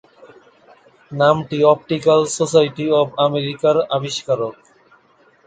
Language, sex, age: Bengali, male, 19-29